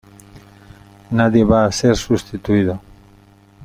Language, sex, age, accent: Spanish, male, 60-69, España: Centro-Sur peninsular (Madrid, Toledo, Castilla-La Mancha)